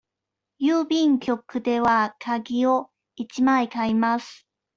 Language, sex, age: Japanese, female, 19-29